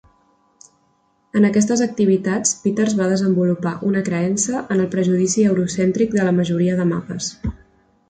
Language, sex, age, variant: Catalan, female, 19-29, Central